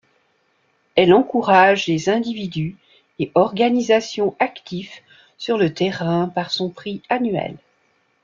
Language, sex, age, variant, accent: French, female, 50-59, Français d'Europe, Français de Suisse